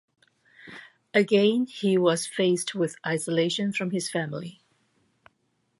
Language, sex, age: English, female, 60-69